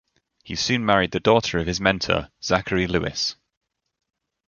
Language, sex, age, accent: English, male, 19-29, England English